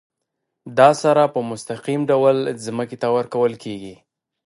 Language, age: Pashto, 19-29